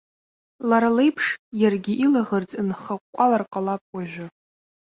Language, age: Abkhazian, 19-29